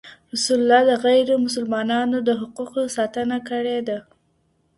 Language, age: Pashto, under 19